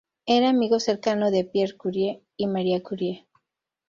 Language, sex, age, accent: Spanish, female, 50-59, México